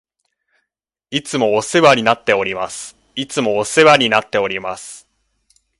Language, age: Japanese, 19-29